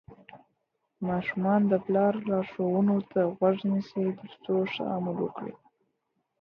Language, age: Pashto, under 19